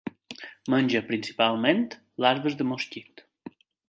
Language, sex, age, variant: Catalan, male, 19-29, Balear